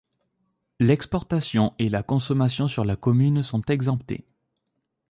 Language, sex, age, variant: French, male, 19-29, Français de métropole